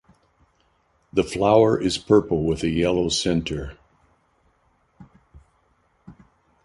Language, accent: English, United States English